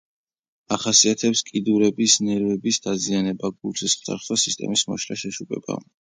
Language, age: Georgian, 19-29